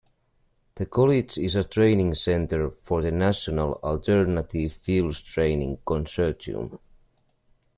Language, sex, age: English, male, 30-39